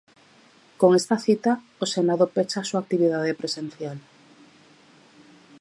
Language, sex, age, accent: Galician, female, 40-49, Atlántico (seseo e gheada)